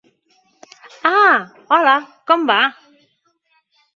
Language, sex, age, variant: Catalan, female, 30-39, Central